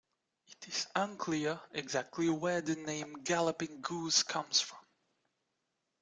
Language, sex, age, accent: English, male, 19-29, United States English